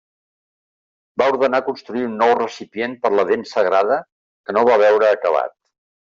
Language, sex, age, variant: Catalan, male, 70-79, Central